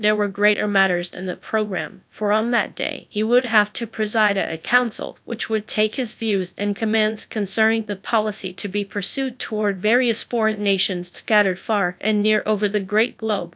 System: TTS, GradTTS